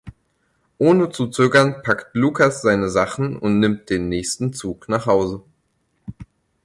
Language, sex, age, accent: German, male, 19-29, Deutschland Deutsch